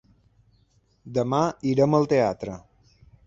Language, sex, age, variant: Catalan, male, 30-39, Balear